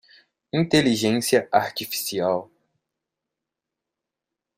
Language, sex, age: Portuguese, male, 19-29